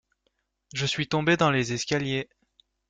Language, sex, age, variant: French, male, 19-29, Français de métropole